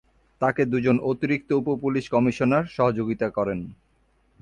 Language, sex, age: Bengali, male, 30-39